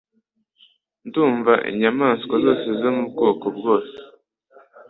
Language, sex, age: Kinyarwanda, male, under 19